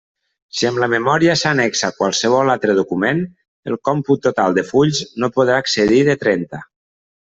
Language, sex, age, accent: Catalan, male, 40-49, valencià